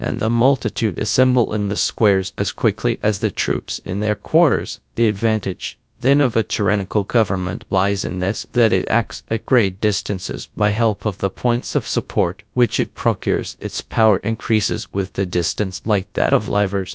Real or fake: fake